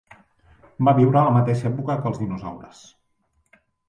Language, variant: Catalan, Central